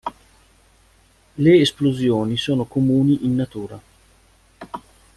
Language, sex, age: Italian, male, 40-49